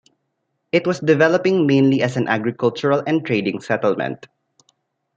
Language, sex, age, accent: English, male, 19-29, Filipino